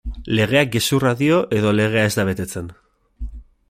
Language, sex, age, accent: Basque, male, 19-29, Erdialdekoa edo Nafarra (Gipuzkoa, Nafarroa)